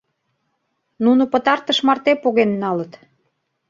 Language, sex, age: Mari, female, 40-49